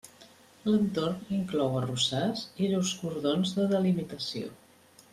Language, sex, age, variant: Catalan, female, 50-59, Central